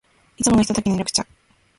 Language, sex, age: Japanese, female, 19-29